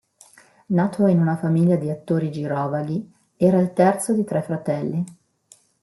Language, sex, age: Italian, female, 40-49